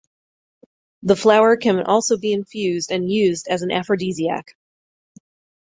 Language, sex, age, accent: English, female, 40-49, United States English